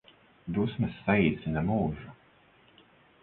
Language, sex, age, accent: Latvian, male, 30-39, Riga